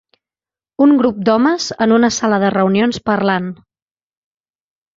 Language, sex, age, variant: Catalan, female, 40-49, Central